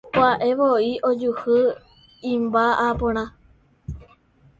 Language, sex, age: Guarani, female, under 19